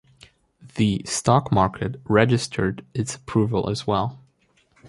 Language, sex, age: English, male, 19-29